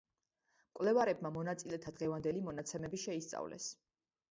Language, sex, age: Georgian, female, 30-39